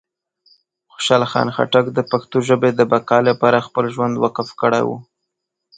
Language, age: Pashto, 19-29